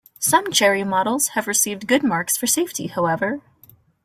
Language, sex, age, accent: English, female, under 19, United States English